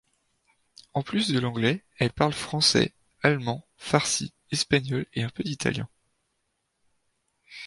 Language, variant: French, Français de métropole